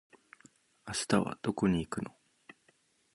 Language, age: Japanese, 30-39